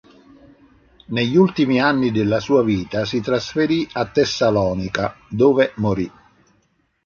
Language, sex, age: Italian, male, 50-59